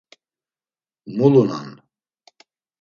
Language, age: Laz, 50-59